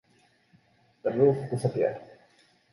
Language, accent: English, Singaporean English